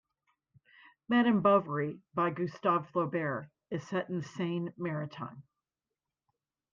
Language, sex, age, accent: English, female, 60-69, United States English